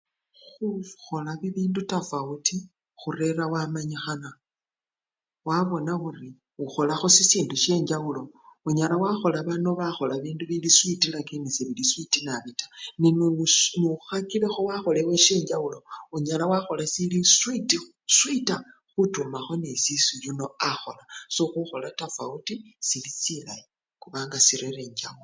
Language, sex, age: Luyia, female, 50-59